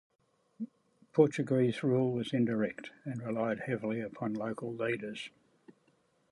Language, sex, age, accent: English, male, 70-79, Australian English